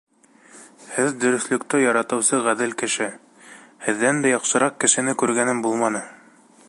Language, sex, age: Bashkir, male, 19-29